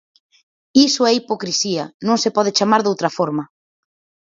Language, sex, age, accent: Galician, female, 30-39, Atlántico (seseo e gheada)